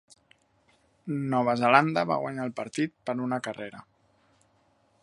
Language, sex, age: Catalan, male, 30-39